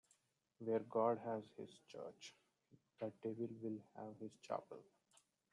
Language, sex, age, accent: English, male, 30-39, India and South Asia (India, Pakistan, Sri Lanka)